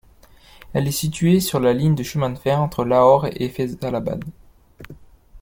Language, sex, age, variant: French, male, 19-29, Français de métropole